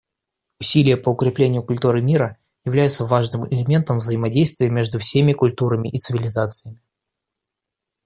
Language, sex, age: Russian, male, under 19